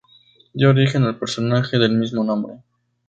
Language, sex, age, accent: Spanish, male, 19-29, México